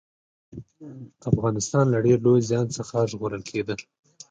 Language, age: Pashto, 30-39